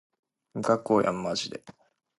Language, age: Japanese, 19-29